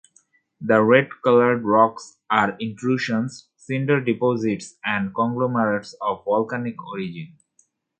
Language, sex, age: English, male, 30-39